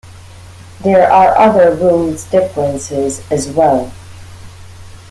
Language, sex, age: English, female, 30-39